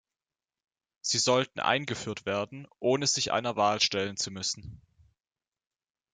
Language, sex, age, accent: German, male, under 19, Deutschland Deutsch